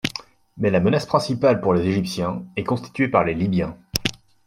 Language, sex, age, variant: French, male, 19-29, Français de métropole